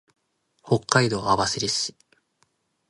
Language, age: Japanese, 19-29